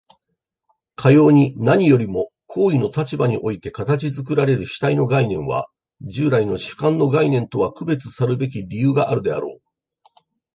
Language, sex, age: Japanese, male, 50-59